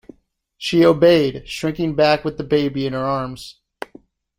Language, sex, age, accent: English, male, 19-29, United States English